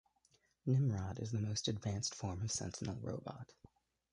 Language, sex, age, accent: English, male, 19-29, United States English